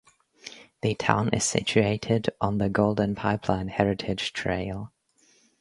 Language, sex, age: English, female, under 19